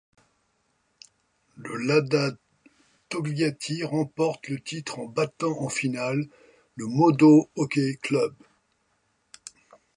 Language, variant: French, Français de métropole